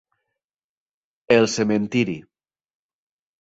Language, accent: Catalan, Tortosí